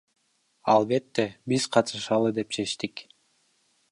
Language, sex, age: Kyrgyz, male, 19-29